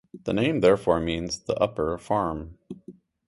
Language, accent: English, United States English